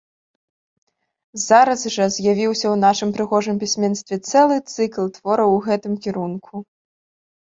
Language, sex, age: Belarusian, female, under 19